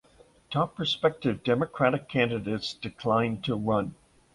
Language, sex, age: English, male, 60-69